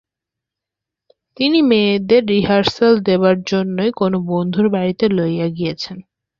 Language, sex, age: Bengali, female, 19-29